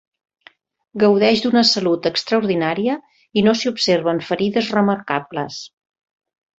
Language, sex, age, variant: Catalan, female, 50-59, Central